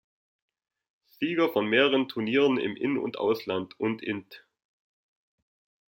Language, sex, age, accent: German, male, 19-29, Deutschland Deutsch